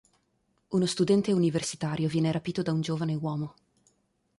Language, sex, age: Italian, female, 30-39